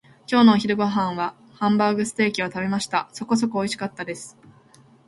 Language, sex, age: Japanese, female, 19-29